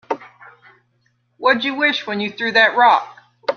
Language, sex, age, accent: English, female, 50-59, United States English